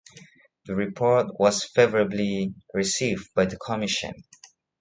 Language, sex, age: English, male, 19-29